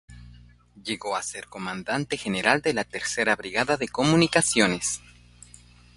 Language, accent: Spanish, América central